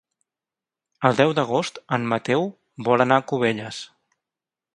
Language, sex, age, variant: Catalan, male, 30-39, Central